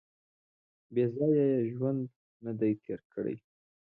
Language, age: Pashto, 19-29